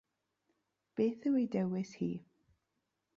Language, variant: Welsh, South-Western Welsh